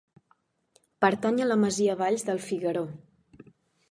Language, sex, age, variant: Catalan, female, 19-29, Central